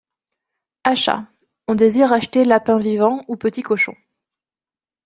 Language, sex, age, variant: French, female, 30-39, Français de métropole